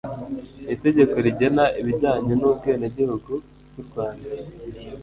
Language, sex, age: Kinyarwanda, male, 19-29